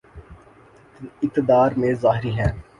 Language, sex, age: Urdu, male, 19-29